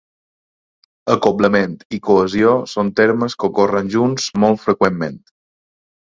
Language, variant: Catalan, Balear